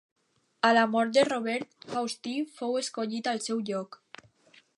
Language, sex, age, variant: Catalan, female, under 19, Alacantí